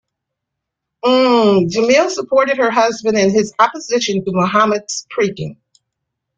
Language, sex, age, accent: English, female, 50-59, United States English